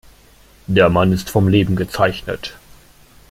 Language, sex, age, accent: German, male, 19-29, Deutschland Deutsch